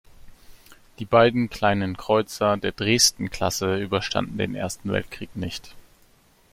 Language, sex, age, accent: German, male, 30-39, Deutschland Deutsch